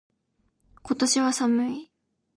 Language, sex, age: Japanese, female, under 19